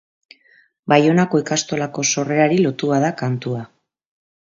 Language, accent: Basque, Mendebalekoa (Araba, Bizkaia, Gipuzkoako mendebaleko herri batzuk)